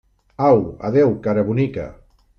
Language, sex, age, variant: Catalan, male, 40-49, Nord-Occidental